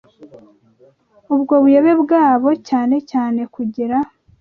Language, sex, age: Kinyarwanda, female, 19-29